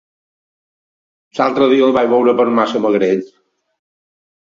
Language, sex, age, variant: Catalan, male, 60-69, Balear